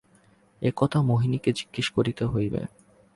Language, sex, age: Bengali, male, 19-29